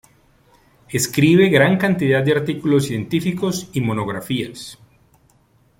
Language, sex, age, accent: Spanish, male, 40-49, Caribe: Cuba, Venezuela, Puerto Rico, República Dominicana, Panamá, Colombia caribeña, México caribeño, Costa del golfo de México